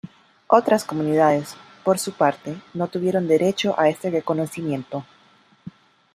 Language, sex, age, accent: Spanish, female, 30-39, América central